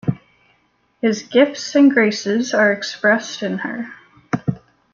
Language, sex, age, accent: English, female, 19-29, United States English